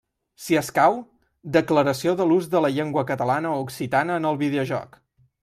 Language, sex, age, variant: Catalan, male, 19-29, Central